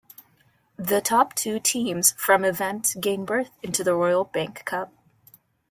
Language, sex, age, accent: English, female, under 19, United States English